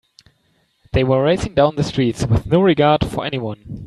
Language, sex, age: English, male, 19-29